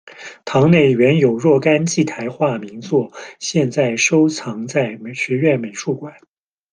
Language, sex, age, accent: Chinese, male, 30-39, 出生地：山东省